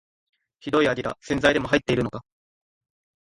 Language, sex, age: Japanese, male, 19-29